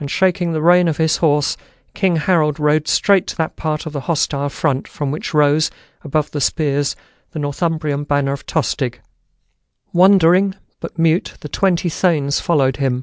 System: none